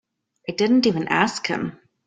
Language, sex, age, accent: English, female, 30-39, United States English